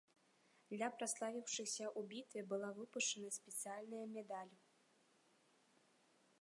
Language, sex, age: Belarusian, female, 19-29